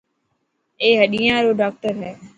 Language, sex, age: Dhatki, female, 19-29